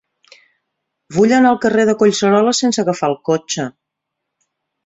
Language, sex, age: Catalan, female, 40-49